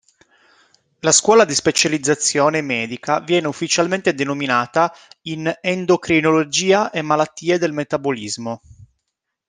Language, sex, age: Italian, male, 30-39